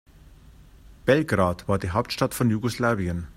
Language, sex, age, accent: German, male, 50-59, Deutschland Deutsch